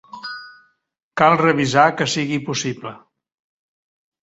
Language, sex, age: Catalan, male, 70-79